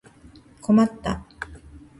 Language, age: Japanese, 50-59